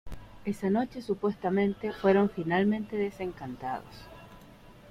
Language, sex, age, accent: Spanish, female, 40-49, Chileno: Chile, Cuyo